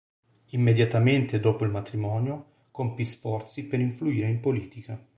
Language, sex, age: Italian, male, 40-49